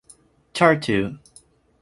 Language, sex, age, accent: English, male, 19-29, United States English